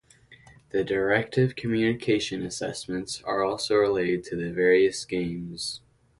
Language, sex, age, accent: English, male, under 19, United States English